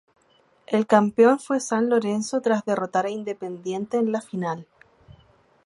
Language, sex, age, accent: Spanish, female, 19-29, Chileno: Chile, Cuyo